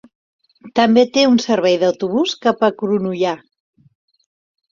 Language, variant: Catalan, Central